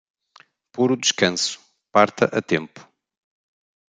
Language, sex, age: Portuguese, male, 40-49